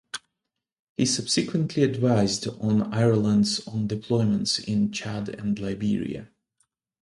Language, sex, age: English, male, 30-39